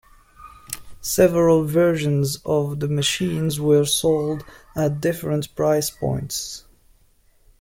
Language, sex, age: English, male, 30-39